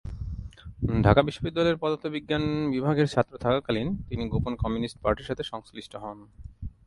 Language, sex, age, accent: Bengali, male, 19-29, Native